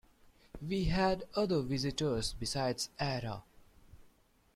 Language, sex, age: English, male, 19-29